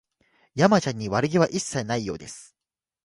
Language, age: Japanese, 19-29